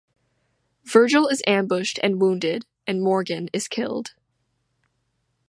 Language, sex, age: English, female, 19-29